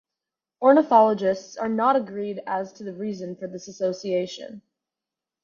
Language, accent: English, United States English